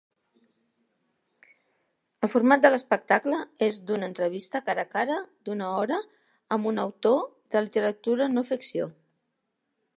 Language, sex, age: Catalan, female, 60-69